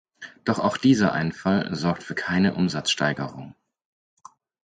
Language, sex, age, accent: German, male, 19-29, Deutschland Deutsch; Hochdeutsch